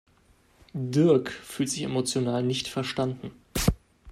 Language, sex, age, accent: German, male, 19-29, Deutschland Deutsch